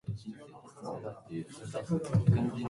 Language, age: Cantonese, 19-29